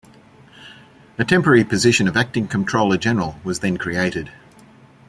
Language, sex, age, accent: English, male, 50-59, Australian English